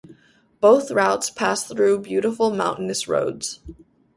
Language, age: English, 19-29